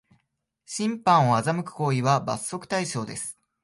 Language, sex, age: Japanese, male, 19-29